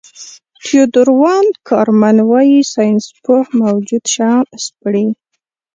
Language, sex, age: Pashto, female, 19-29